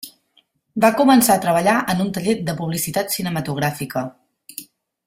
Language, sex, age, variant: Catalan, female, 40-49, Central